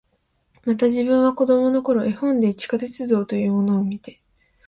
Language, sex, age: Japanese, female, 19-29